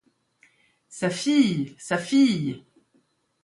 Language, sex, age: French, female, 60-69